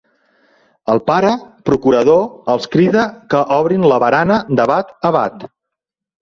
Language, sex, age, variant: Catalan, male, 40-49, Central